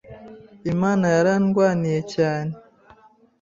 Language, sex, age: Kinyarwanda, female, 30-39